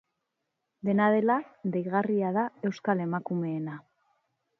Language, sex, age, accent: Basque, female, 40-49, Mendebalekoa (Araba, Bizkaia, Gipuzkoako mendebaleko herri batzuk)